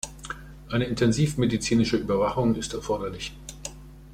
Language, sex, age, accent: German, male, 50-59, Deutschland Deutsch